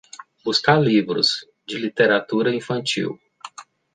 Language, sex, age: Portuguese, male, 30-39